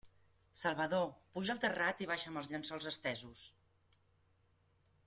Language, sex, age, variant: Catalan, female, 50-59, Central